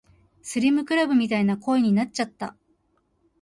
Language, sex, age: Japanese, female, 30-39